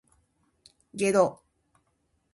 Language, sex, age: Japanese, female, 50-59